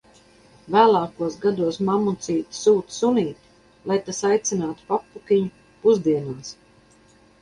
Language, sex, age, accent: Latvian, female, 50-59, Kurzeme